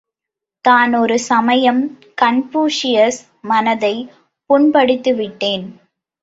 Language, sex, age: Tamil, female, under 19